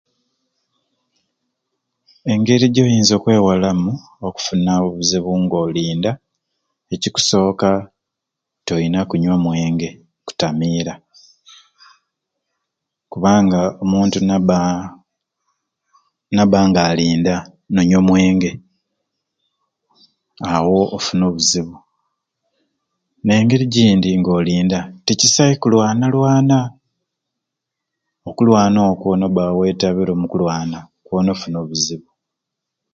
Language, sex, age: Ruuli, male, 40-49